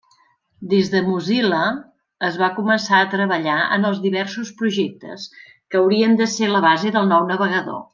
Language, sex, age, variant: Catalan, female, 50-59, Central